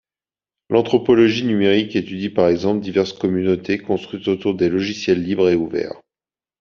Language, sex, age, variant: French, male, 30-39, Français de métropole